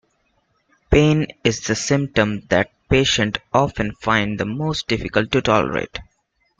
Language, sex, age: English, male, 19-29